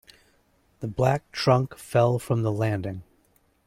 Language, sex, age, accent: English, male, 30-39, United States English